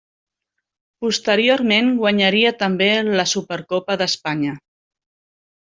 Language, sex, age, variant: Catalan, female, 40-49, Central